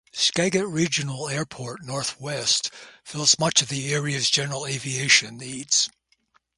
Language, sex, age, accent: English, male, 70-79, United States English